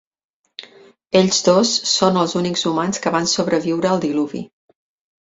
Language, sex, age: Catalan, female, 40-49